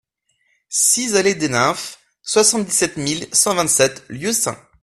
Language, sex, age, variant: French, male, 19-29, Français de métropole